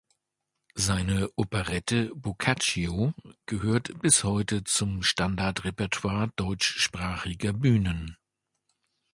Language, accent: German, Deutschland Deutsch